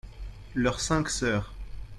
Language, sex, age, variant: French, male, 19-29, Français de métropole